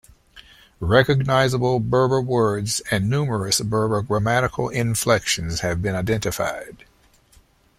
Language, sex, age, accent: English, male, 60-69, United States English